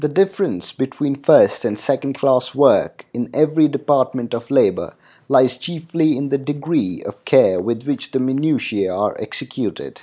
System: none